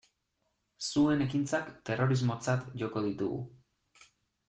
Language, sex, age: Basque, male, 30-39